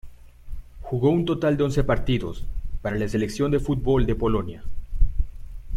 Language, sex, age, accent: Spanish, male, 19-29, México